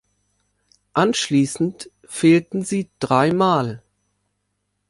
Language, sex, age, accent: German, female, 60-69, Deutschland Deutsch